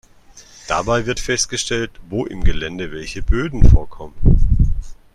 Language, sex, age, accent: German, male, 30-39, Deutschland Deutsch